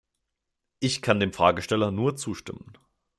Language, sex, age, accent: German, male, 19-29, Deutschland Deutsch